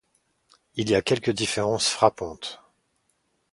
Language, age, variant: French, 40-49, Français de métropole